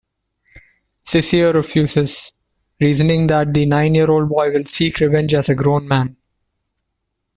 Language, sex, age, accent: English, male, 40-49, India and South Asia (India, Pakistan, Sri Lanka)